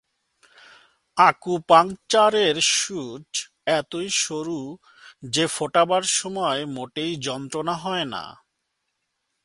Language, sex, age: Bengali, male, 30-39